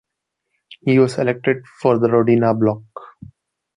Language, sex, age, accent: English, male, 19-29, India and South Asia (India, Pakistan, Sri Lanka)